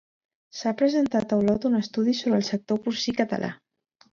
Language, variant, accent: Catalan, Central, central